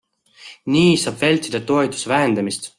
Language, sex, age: Estonian, male, 19-29